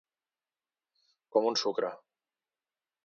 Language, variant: Catalan, Central